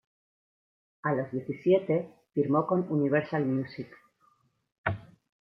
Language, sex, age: Spanish, female, 50-59